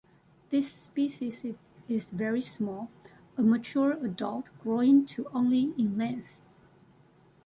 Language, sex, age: English, female, 40-49